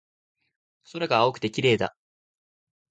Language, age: Japanese, 19-29